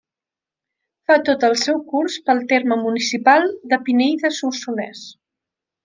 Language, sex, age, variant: Catalan, female, under 19, Central